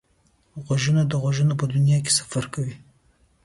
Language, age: Pashto, 19-29